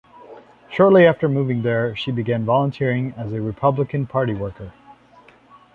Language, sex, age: English, male, 30-39